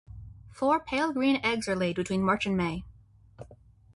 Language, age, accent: English, under 19, United States English